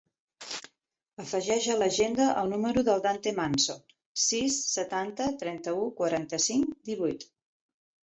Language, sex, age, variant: Catalan, female, 50-59, Central